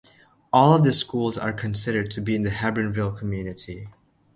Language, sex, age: English, male, under 19